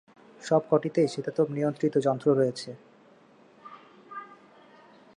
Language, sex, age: Bengali, male, 19-29